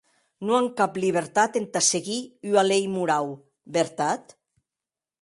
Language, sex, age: Occitan, female, 60-69